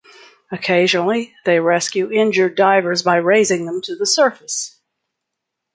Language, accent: English, United States English